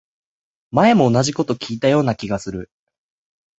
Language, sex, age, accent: Japanese, male, 19-29, 標準語